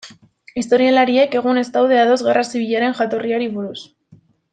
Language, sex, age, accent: Basque, female, 19-29, Mendebalekoa (Araba, Bizkaia, Gipuzkoako mendebaleko herri batzuk)